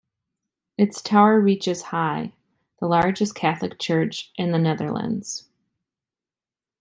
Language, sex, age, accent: English, female, 30-39, United States English